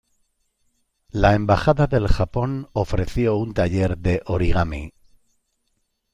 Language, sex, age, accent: Spanish, male, 50-59, España: Centro-Sur peninsular (Madrid, Toledo, Castilla-La Mancha)